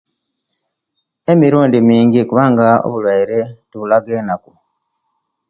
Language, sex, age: Kenyi, male, 50-59